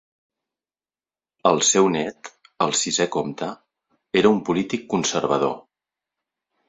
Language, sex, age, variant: Catalan, male, 40-49, Central